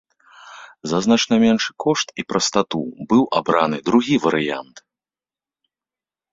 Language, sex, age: Belarusian, male, 30-39